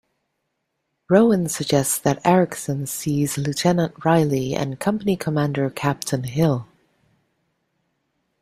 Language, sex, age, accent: English, female, 50-59, Canadian English